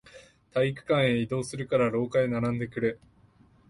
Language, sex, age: Japanese, male, 19-29